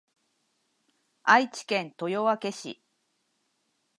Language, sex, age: Japanese, female, 30-39